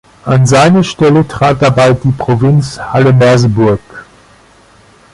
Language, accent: German, Deutschland Deutsch